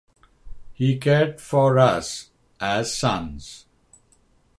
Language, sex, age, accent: English, male, 50-59, United States English; England English